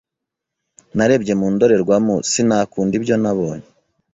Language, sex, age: Kinyarwanda, male, 19-29